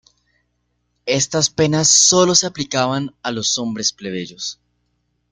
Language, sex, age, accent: Spanish, male, 19-29, Andino-Pacífico: Colombia, Perú, Ecuador, oeste de Bolivia y Venezuela andina